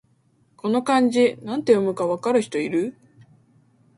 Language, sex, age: Japanese, female, 19-29